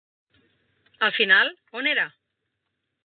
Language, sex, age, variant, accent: Catalan, female, 50-59, Central, central; Oriental